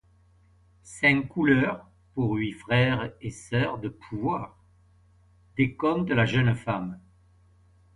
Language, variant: French, Français de métropole